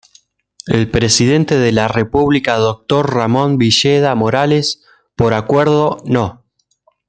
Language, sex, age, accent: Spanish, male, 19-29, Rioplatense: Argentina, Uruguay, este de Bolivia, Paraguay